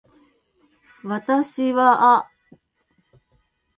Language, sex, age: Japanese, female, 50-59